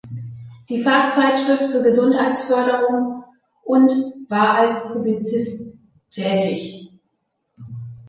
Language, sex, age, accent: German, male, under 19, Deutschland Deutsch